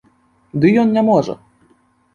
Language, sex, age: Belarusian, male, 19-29